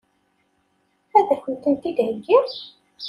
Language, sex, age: Kabyle, female, 19-29